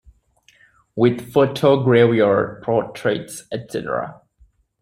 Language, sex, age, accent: English, male, 19-29, United States English